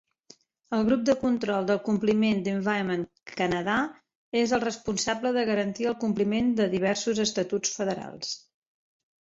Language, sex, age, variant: Catalan, female, 50-59, Central